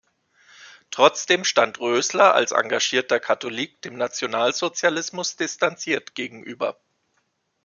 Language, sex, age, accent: German, male, 40-49, Deutschland Deutsch